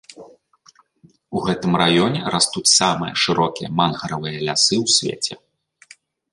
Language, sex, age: Belarusian, male, 30-39